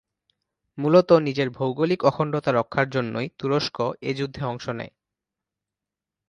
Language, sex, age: Bengali, male, 19-29